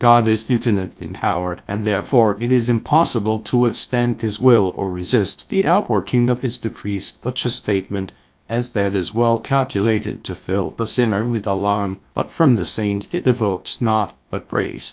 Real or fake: fake